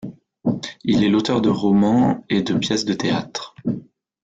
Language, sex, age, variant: French, male, 30-39, Français de métropole